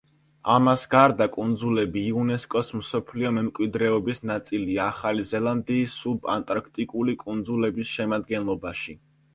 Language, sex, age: Georgian, male, under 19